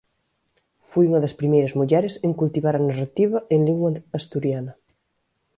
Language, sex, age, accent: Galician, female, 19-29, Central (gheada)